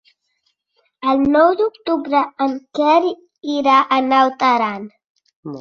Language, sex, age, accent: Catalan, female, 40-49, Oriental